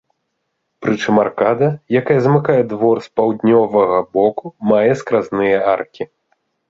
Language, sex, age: Belarusian, male, 30-39